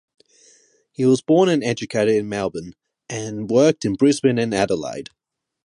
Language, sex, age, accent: English, male, 19-29, Australian English; England English